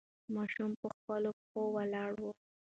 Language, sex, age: Pashto, female, 19-29